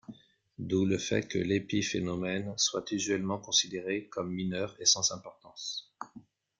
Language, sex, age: French, male, 50-59